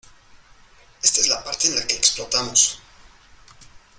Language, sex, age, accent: Spanish, male, 19-29, México